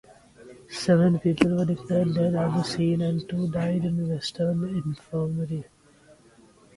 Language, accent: English, India and South Asia (India, Pakistan, Sri Lanka)